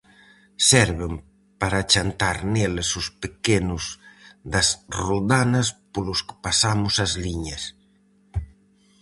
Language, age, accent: Galician, 50-59, Central (gheada)